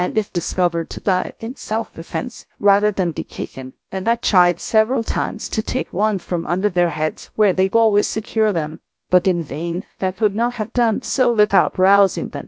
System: TTS, GlowTTS